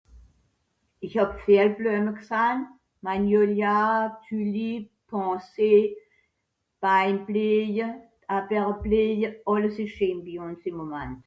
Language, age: French, 70-79